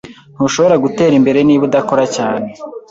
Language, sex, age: Kinyarwanda, male, 19-29